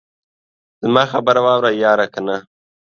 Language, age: Pashto, under 19